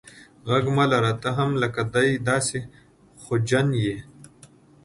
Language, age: Pashto, 19-29